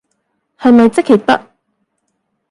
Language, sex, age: Cantonese, female, 30-39